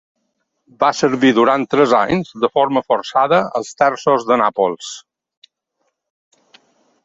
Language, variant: Catalan, Balear